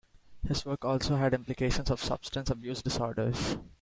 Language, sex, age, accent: English, male, 19-29, India and South Asia (India, Pakistan, Sri Lanka)